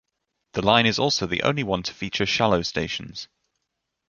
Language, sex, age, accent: English, male, 19-29, England English